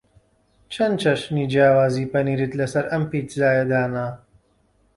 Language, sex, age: Central Kurdish, male, 40-49